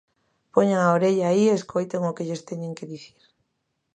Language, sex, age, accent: Galician, female, 40-49, Normativo (estándar)